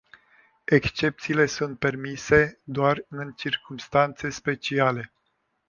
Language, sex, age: Romanian, male, 50-59